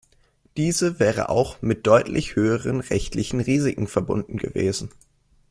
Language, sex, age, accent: German, male, 19-29, Deutschland Deutsch